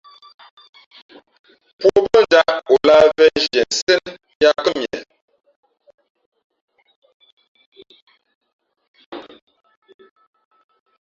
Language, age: Fe'fe', 50-59